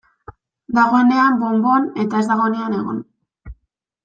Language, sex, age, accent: Basque, female, 19-29, Mendebalekoa (Araba, Bizkaia, Gipuzkoako mendebaleko herri batzuk)